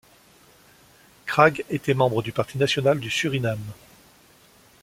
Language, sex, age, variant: French, male, 40-49, Français de métropole